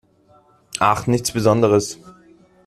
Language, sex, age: German, male, 19-29